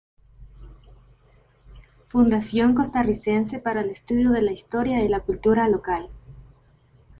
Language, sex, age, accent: Spanish, female, 19-29, América central